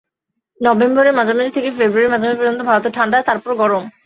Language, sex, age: Bengali, female, 19-29